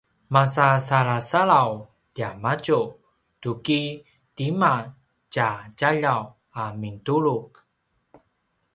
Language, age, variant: Paiwan, 30-39, pinayuanan a kinaikacedasan (東排灣語)